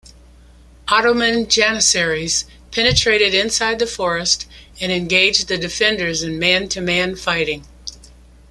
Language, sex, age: English, female, 70-79